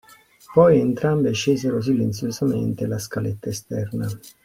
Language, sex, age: Italian, male, 40-49